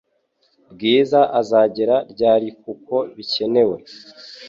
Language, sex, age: Kinyarwanda, female, 19-29